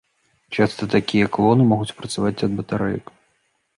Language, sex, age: Belarusian, male, 30-39